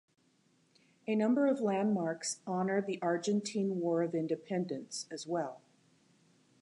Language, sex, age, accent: English, female, 60-69, United States English